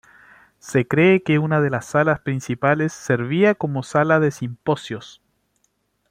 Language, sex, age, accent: Spanish, male, 19-29, Chileno: Chile, Cuyo